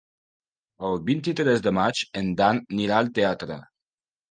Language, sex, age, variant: Catalan, male, 19-29, Septentrional